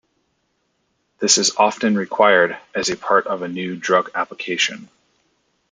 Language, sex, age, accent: English, male, 30-39, United States English